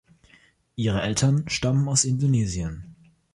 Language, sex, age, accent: German, male, under 19, Deutschland Deutsch